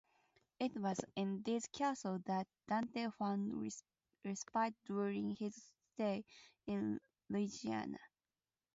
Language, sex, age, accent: English, female, 19-29, United States English